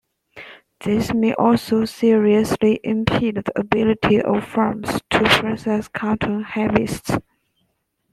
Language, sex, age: English, female, 19-29